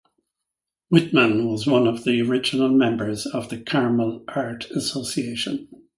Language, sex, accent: English, male, Irish English